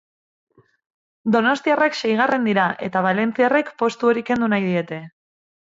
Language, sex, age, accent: Basque, female, 30-39, Mendebalekoa (Araba, Bizkaia, Gipuzkoako mendebaleko herri batzuk)